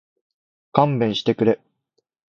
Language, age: Japanese, 19-29